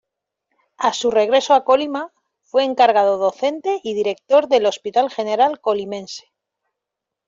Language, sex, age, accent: Spanish, female, 40-49, España: Norte peninsular (Asturias, Castilla y León, Cantabria, País Vasco, Navarra, Aragón, La Rioja, Guadalajara, Cuenca)